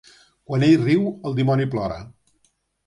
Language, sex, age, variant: Catalan, male, 60-69, Central